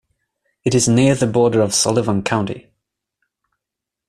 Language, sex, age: English, male, 19-29